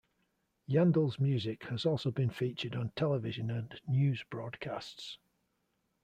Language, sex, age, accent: English, male, 40-49, England English